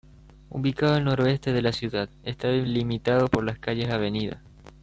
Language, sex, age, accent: Spanish, male, under 19, Rioplatense: Argentina, Uruguay, este de Bolivia, Paraguay